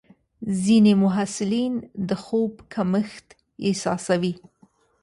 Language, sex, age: Pashto, female, 40-49